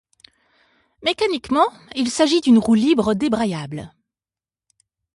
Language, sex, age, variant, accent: French, female, 40-49, Français d'Europe, Français de Suisse